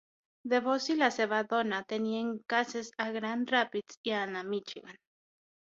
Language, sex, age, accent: Catalan, female, 19-29, central; aprenent (recent, des del castellà)